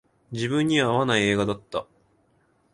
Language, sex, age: Japanese, male, 19-29